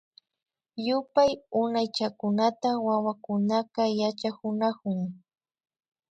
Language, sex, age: Imbabura Highland Quichua, female, 19-29